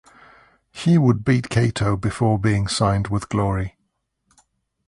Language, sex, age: English, male, 50-59